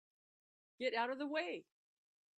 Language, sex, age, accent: English, female, 60-69, United States English